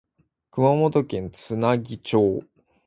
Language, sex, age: Japanese, male, 19-29